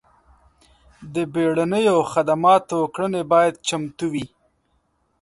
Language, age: Pashto, 19-29